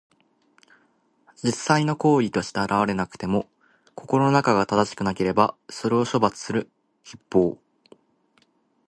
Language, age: Japanese, 19-29